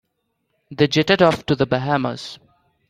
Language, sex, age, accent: English, male, under 19, India and South Asia (India, Pakistan, Sri Lanka)